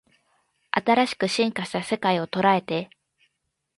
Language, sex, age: Japanese, female, 19-29